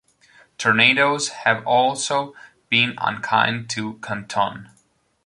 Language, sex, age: English, male, 19-29